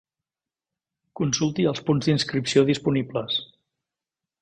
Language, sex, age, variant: Catalan, male, 50-59, Central